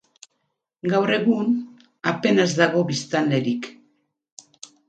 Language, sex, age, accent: Basque, female, 50-59, Mendebalekoa (Araba, Bizkaia, Gipuzkoako mendebaleko herri batzuk)